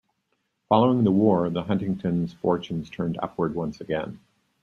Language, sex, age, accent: English, male, 60-69, United States English